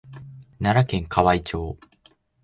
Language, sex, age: Japanese, male, under 19